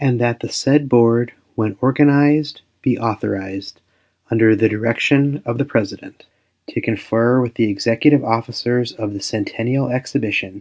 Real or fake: real